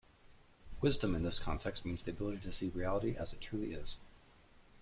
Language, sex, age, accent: English, male, 19-29, United States English